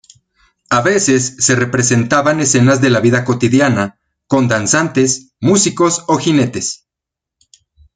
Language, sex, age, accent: Spanish, male, 30-39, México